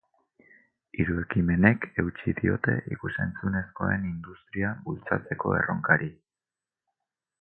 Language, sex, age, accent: Basque, male, 40-49, Mendebalekoa (Araba, Bizkaia, Gipuzkoako mendebaleko herri batzuk)